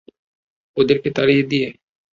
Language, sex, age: Bengali, male, 19-29